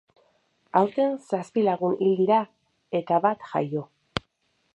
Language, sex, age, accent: Basque, female, 30-39, Mendebalekoa (Araba, Bizkaia, Gipuzkoako mendebaleko herri batzuk)